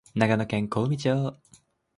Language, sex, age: Japanese, male, 19-29